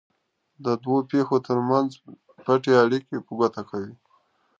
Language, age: Pashto, 30-39